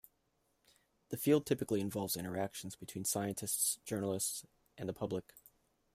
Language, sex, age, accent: English, male, 19-29, United States English